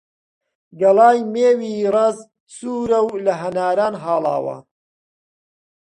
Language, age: Central Kurdish, 30-39